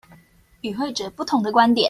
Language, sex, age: Chinese, female, 19-29